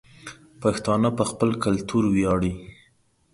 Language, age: Pashto, 19-29